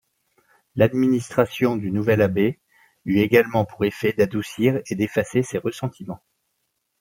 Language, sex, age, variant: French, male, 40-49, Français de métropole